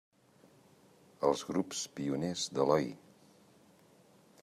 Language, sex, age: Catalan, male, 50-59